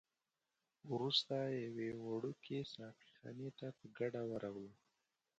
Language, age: Pashto, 19-29